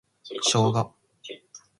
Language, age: Japanese, 19-29